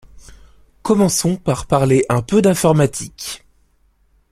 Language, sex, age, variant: French, male, 19-29, Français de métropole